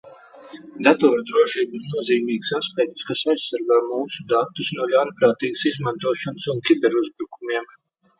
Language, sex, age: Latvian, male, 40-49